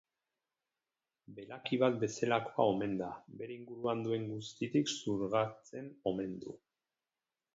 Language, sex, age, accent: Basque, male, 40-49, Erdialdekoa edo Nafarra (Gipuzkoa, Nafarroa)